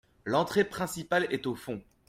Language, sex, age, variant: French, male, 19-29, Français de métropole